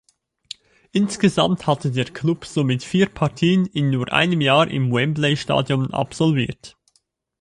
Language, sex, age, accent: German, male, 19-29, Schweizerdeutsch